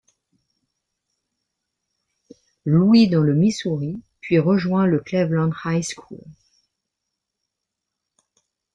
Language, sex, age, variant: French, female, 60-69, Français de métropole